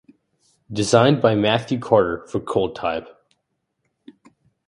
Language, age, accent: English, under 19, United States English